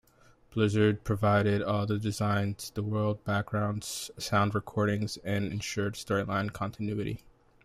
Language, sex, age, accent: English, male, 19-29, United States English